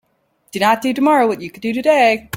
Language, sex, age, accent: English, female, 19-29, United States English